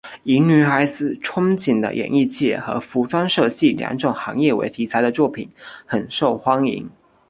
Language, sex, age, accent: Chinese, male, 19-29, 出生地：福建省